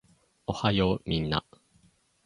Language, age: Japanese, under 19